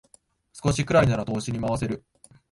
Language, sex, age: Japanese, male, 19-29